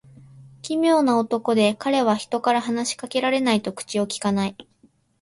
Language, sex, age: Japanese, female, 19-29